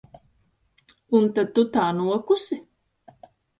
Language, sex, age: Latvian, female, 40-49